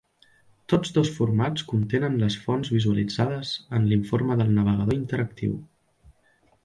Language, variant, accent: Catalan, Central, Barcelona